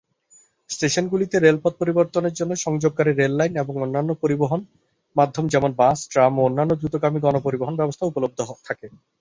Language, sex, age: Bengali, male, 30-39